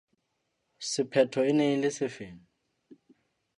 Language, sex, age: Southern Sotho, male, 30-39